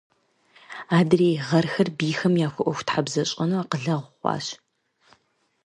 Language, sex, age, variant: Kabardian, female, 19-29, Адыгэбзэ (Къэбэрдей, Кирил, псоми зэдай)